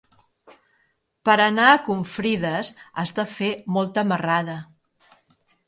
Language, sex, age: Catalan, female, 60-69